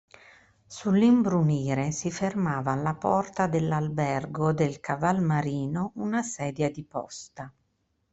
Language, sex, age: Italian, female, 40-49